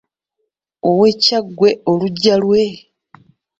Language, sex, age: Ganda, female, 30-39